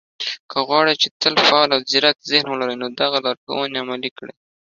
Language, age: Pashto, 19-29